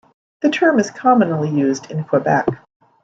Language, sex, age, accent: English, female, 50-59, United States English